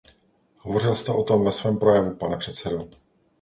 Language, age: Czech, 40-49